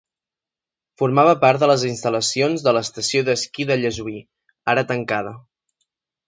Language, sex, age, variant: Catalan, male, 19-29, Central